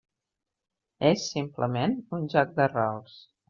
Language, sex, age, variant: Catalan, female, 40-49, Central